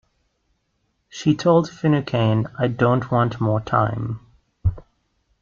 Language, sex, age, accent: English, male, 19-29, Southern African (South Africa, Zimbabwe, Namibia)